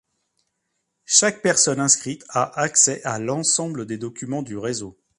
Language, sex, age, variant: French, male, 30-39, Français de métropole